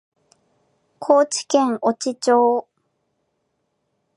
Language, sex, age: Japanese, female, 19-29